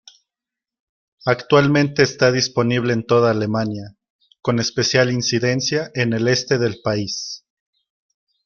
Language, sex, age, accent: Spanish, male, 19-29, México